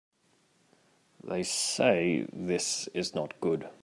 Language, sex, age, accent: English, male, 19-29, Australian English